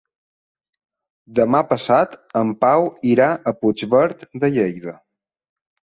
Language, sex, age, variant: Catalan, male, 30-39, Balear